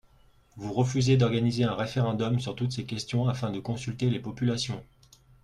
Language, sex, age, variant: French, male, 40-49, Français de métropole